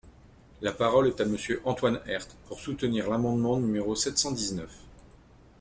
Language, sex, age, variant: French, male, 40-49, Français de métropole